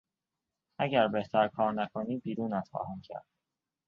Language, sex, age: Persian, male, 19-29